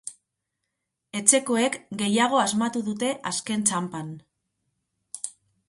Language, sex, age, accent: Basque, female, 40-49, Mendebalekoa (Araba, Bizkaia, Gipuzkoako mendebaleko herri batzuk)